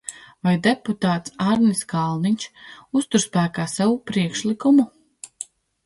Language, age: Latvian, 30-39